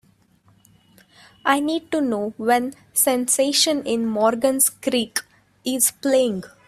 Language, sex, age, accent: English, female, 19-29, India and South Asia (India, Pakistan, Sri Lanka)